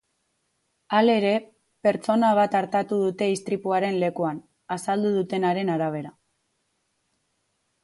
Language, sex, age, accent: Basque, female, 19-29, Mendebalekoa (Araba, Bizkaia, Gipuzkoako mendebaleko herri batzuk)